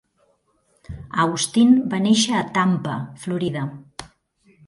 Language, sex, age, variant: Catalan, male, 60-69, Central